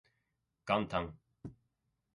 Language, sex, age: Japanese, male, 19-29